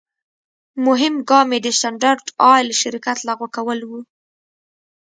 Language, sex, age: Pashto, female, 19-29